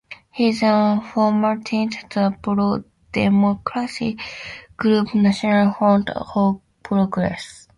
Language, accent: English, United States English